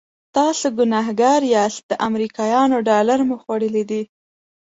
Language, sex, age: Pashto, female, 19-29